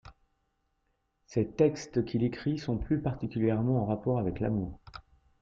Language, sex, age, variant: French, male, 40-49, Français de métropole